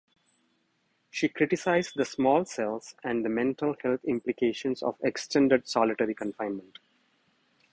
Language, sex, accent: English, male, India and South Asia (India, Pakistan, Sri Lanka)